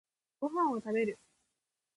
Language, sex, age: Japanese, female, 19-29